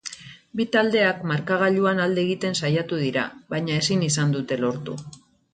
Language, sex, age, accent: Basque, female, 50-59, Erdialdekoa edo Nafarra (Gipuzkoa, Nafarroa)